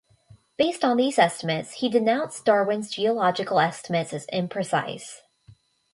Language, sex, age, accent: English, female, under 19, United States English